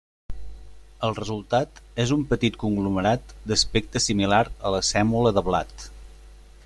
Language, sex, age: Catalan, male, 30-39